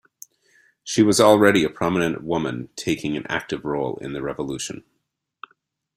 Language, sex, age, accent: English, male, 40-49, Canadian English